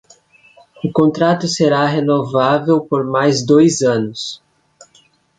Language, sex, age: Portuguese, male, 19-29